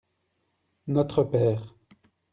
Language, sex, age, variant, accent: French, male, 30-39, Français d'Europe, Français de Belgique